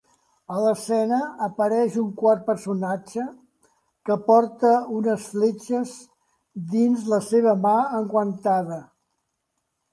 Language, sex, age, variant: Catalan, male, 70-79, Central